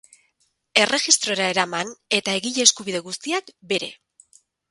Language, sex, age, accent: Basque, female, 40-49, Erdialdekoa edo Nafarra (Gipuzkoa, Nafarroa)